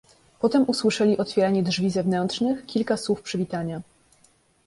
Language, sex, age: Polish, female, 19-29